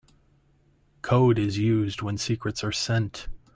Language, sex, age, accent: English, male, 19-29, United States English